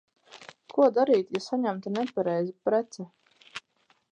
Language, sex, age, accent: Latvian, female, 30-39, bez akcenta